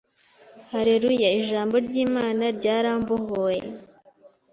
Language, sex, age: Kinyarwanda, female, 19-29